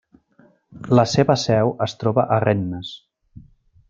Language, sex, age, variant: Catalan, male, 50-59, Central